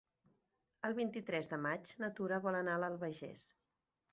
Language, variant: Catalan, Central